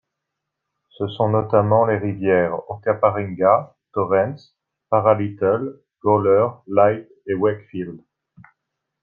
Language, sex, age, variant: French, male, 40-49, Français de métropole